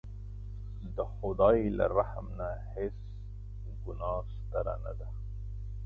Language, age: Pashto, 40-49